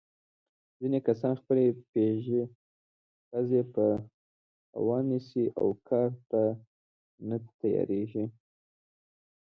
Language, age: Pashto, 19-29